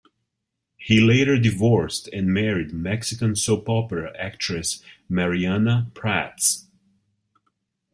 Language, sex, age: English, male, 30-39